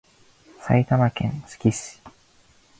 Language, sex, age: Japanese, male, 19-29